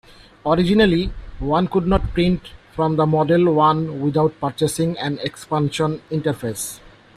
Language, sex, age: English, male, 40-49